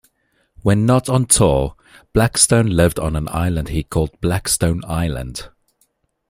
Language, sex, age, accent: English, male, 30-39, Southern African (South Africa, Zimbabwe, Namibia)